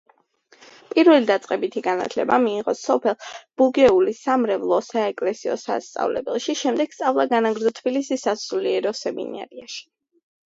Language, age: Georgian, under 19